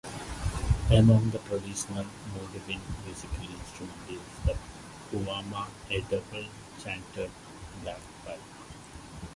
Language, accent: English, Filipino